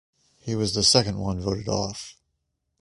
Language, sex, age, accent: English, male, 30-39, United States English